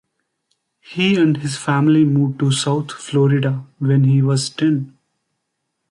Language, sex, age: English, male, 19-29